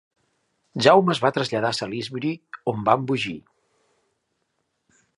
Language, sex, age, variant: Catalan, male, 40-49, Central